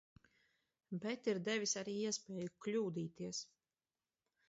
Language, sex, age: Latvian, female, 40-49